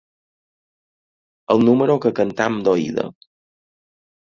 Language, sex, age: Catalan, male, 50-59